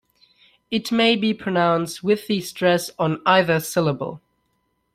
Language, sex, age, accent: English, male, 19-29, United States English